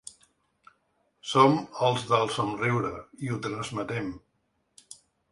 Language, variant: Catalan, Central